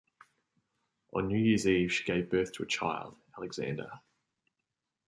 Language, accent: English, Australian English